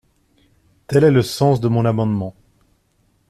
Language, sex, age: French, male, 30-39